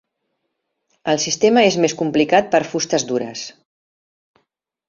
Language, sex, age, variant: Catalan, female, 50-59, Central